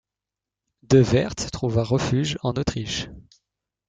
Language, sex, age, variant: French, male, 19-29, Français de métropole